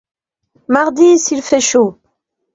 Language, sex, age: French, female, 50-59